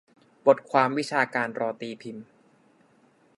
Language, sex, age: Thai, male, 19-29